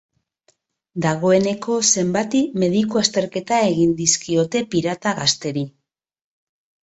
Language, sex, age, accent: Basque, female, 40-49, Mendebalekoa (Araba, Bizkaia, Gipuzkoako mendebaleko herri batzuk)